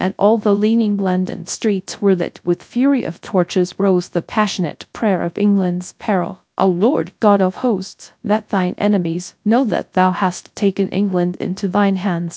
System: TTS, GradTTS